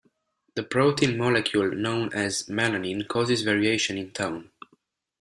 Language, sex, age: English, male, under 19